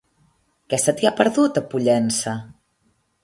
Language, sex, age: Catalan, female, 30-39